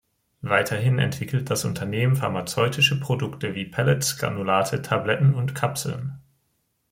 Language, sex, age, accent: German, male, 19-29, Deutschland Deutsch